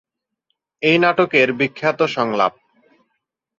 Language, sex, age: Bengali, male, 19-29